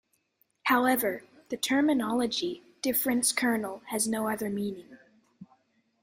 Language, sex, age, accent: English, male, under 19, Australian English